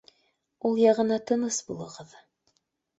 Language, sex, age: Bashkir, female, 30-39